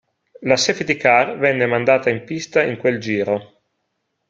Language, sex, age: Italian, male, 40-49